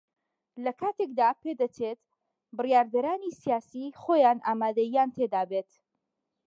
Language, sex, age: Central Kurdish, female, 30-39